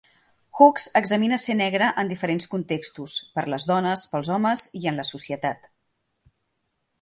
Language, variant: Catalan, Central